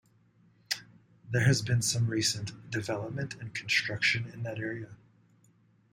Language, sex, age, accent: English, male, 50-59, United States English